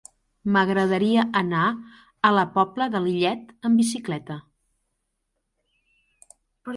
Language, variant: Catalan, Central